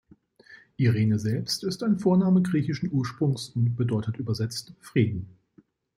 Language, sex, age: German, male, 30-39